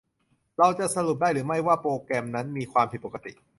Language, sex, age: Thai, male, 19-29